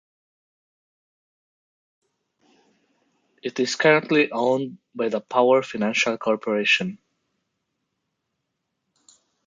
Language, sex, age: English, male, 30-39